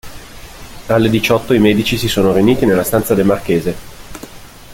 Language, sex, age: Italian, male, 19-29